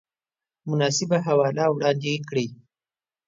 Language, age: Pashto, 30-39